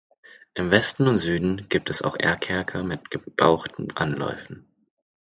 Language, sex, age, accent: German, male, 19-29, Deutschland Deutsch; Hochdeutsch